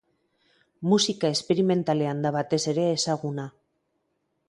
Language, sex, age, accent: Basque, female, 40-49, Mendebalekoa (Araba, Bizkaia, Gipuzkoako mendebaleko herri batzuk)